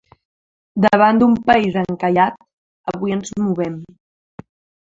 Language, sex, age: Catalan, female, under 19